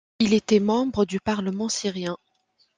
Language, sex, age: French, female, 19-29